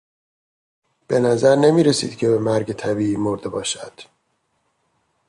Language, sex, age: Persian, male, 30-39